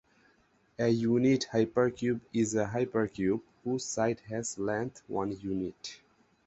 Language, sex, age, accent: English, male, 19-29, United States English